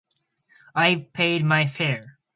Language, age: English, 19-29